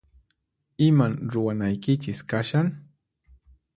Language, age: Puno Quechua, 30-39